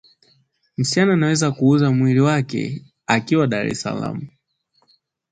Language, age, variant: Swahili, 19-29, Kiswahili cha Bara ya Tanzania